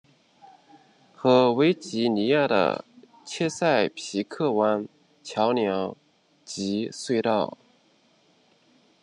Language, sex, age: Chinese, male, 30-39